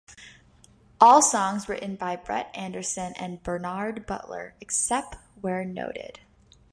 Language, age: English, 19-29